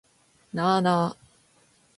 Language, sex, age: Japanese, female, 19-29